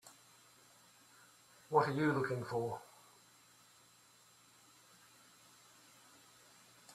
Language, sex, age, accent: English, male, 60-69, Australian English